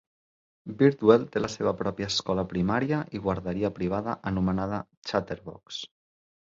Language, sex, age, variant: Catalan, male, 30-39, Central